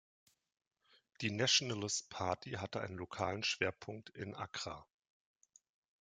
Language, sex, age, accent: German, male, 30-39, Deutschland Deutsch